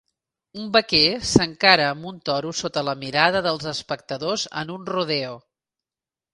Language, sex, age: Catalan, female, 50-59